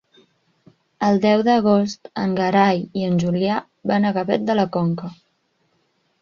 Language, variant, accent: Catalan, Central, central